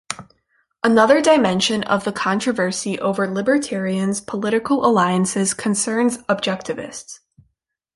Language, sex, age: English, female, under 19